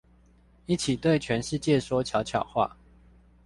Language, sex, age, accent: Chinese, male, 19-29, 出生地：彰化縣